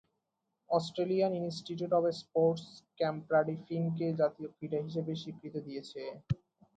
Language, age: Bengali, 19-29